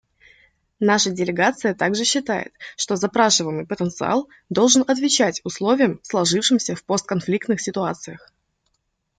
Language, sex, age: Russian, female, 19-29